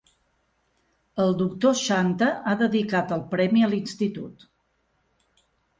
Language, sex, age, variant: Catalan, female, 60-69, Central